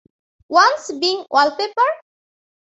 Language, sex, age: English, female, under 19